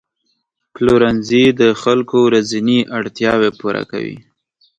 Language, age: Pashto, 19-29